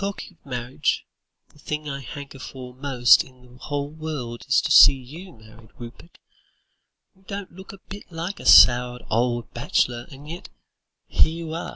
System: none